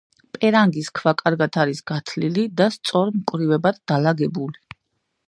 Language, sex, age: Georgian, female, 30-39